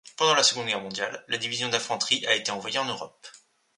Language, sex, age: French, male, 30-39